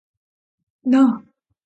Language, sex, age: Japanese, female, 19-29